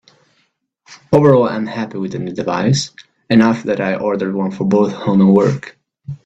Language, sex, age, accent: English, male, 30-39, United States English